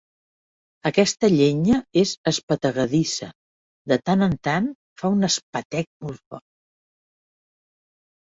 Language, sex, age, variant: Catalan, female, 60-69, Central